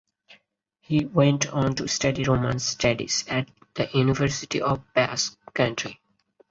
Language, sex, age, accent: English, male, 19-29, India and South Asia (India, Pakistan, Sri Lanka)